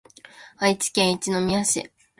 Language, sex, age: Japanese, female, 19-29